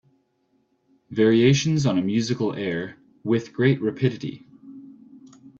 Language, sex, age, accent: English, male, 19-29, United States English